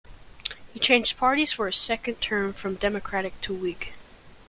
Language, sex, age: English, male, 19-29